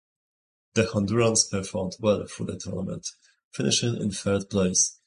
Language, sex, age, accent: English, male, 19-29, England English